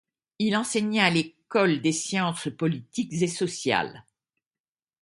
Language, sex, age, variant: French, female, 70-79, Français de métropole